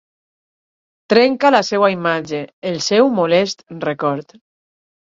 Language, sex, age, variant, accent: Catalan, female, 30-39, Alacantí, valencià